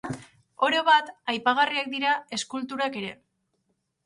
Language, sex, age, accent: Basque, female, 19-29, Erdialdekoa edo Nafarra (Gipuzkoa, Nafarroa)